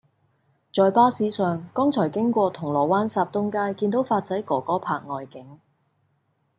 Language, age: Cantonese, 30-39